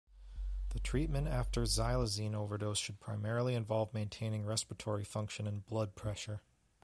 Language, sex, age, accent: English, male, 30-39, United States English